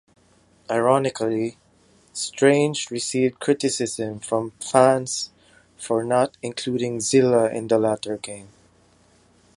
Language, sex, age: English, male, 19-29